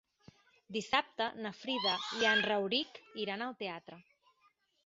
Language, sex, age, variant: Catalan, female, 30-39, Central